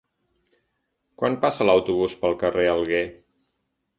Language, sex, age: Catalan, male, 50-59